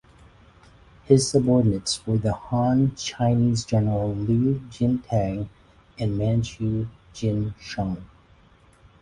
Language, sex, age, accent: English, male, 40-49, United States English